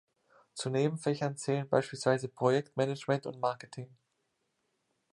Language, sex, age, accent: German, male, 19-29, Deutschland Deutsch